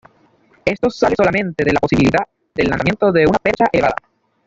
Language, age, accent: Spanish, 50-59, Caribe: Cuba, Venezuela, Puerto Rico, República Dominicana, Panamá, Colombia caribeña, México caribeño, Costa del golfo de México